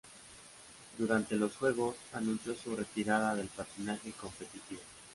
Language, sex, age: Spanish, male, 19-29